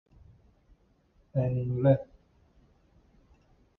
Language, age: Spanish, 19-29